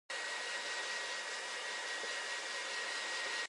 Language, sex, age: Min Nan Chinese, female, 19-29